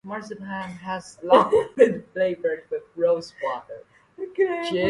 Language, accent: English, Malaysian English